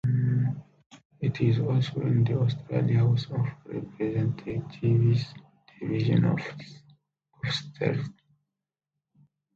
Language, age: English, 19-29